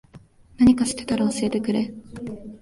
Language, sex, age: Japanese, female, 19-29